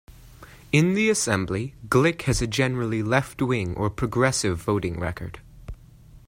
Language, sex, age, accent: English, male, 19-29, United States English